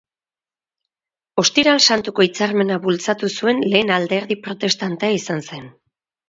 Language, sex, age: Basque, female, 40-49